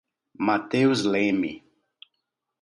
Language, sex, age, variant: Portuguese, male, 30-39, Portuguese (Brasil)